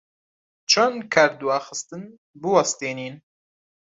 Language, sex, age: Central Kurdish, male, 19-29